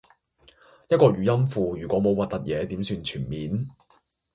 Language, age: Cantonese, 19-29